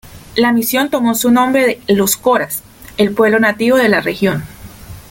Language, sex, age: Spanish, female, 30-39